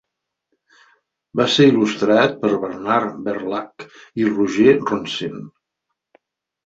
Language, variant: Catalan, Central